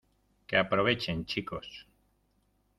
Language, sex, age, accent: Spanish, male, 50-59, España: Norte peninsular (Asturias, Castilla y León, Cantabria, País Vasco, Navarra, Aragón, La Rioja, Guadalajara, Cuenca)